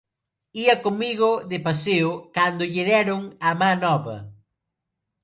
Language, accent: Galician, Neofalante